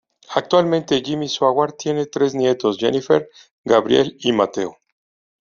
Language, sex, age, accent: Spanish, male, 40-49, México